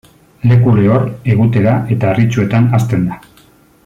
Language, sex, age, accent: Basque, male, 40-49, Mendebalekoa (Araba, Bizkaia, Gipuzkoako mendebaleko herri batzuk)